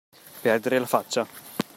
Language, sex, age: Italian, male, 30-39